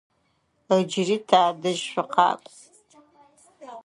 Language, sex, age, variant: Adyghe, female, 30-39, Адыгабзэ (Кирил, пстэумэ зэдыряе)